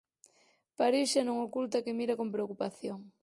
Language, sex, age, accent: Galician, female, 30-39, Normativo (estándar)